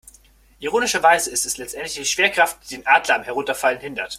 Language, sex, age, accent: German, male, 19-29, Deutschland Deutsch